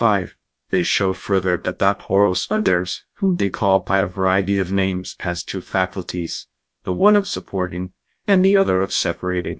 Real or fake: fake